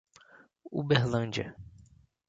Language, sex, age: Portuguese, male, 19-29